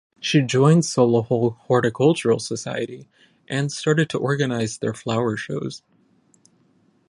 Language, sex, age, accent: English, male, 19-29, United States English